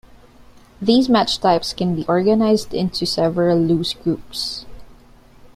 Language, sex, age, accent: English, female, 19-29, Filipino